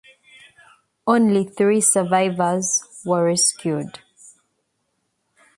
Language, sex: English, female